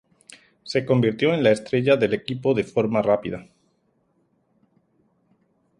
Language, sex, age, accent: Spanish, male, 40-49, España: Sur peninsular (Andalucia, Extremadura, Murcia)